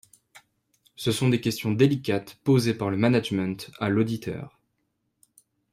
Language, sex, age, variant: French, male, 19-29, Français de métropole